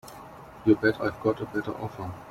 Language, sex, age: English, male, 19-29